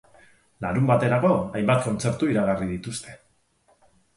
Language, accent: Basque, Mendebalekoa (Araba, Bizkaia, Gipuzkoako mendebaleko herri batzuk)